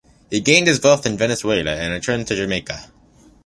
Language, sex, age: English, male, 19-29